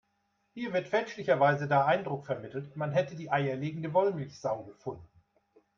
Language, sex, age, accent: German, male, 60-69, Deutschland Deutsch